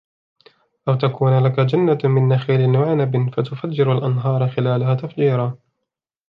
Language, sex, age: Arabic, male, 19-29